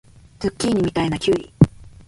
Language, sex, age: Japanese, female, 19-29